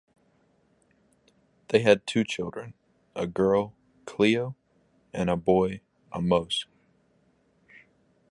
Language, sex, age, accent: English, male, 19-29, United States English